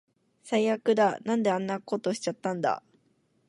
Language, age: Japanese, 19-29